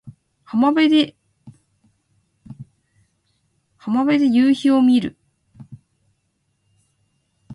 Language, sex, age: Japanese, female, 30-39